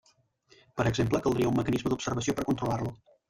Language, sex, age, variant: Catalan, male, 30-39, Central